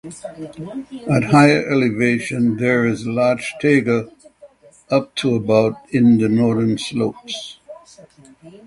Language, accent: English, United States English